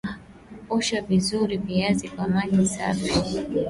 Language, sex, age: Swahili, female, 19-29